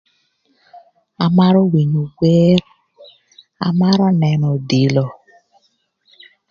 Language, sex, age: Thur, female, 40-49